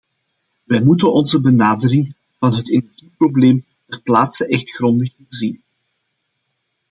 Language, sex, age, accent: Dutch, male, 40-49, Belgisch Nederlands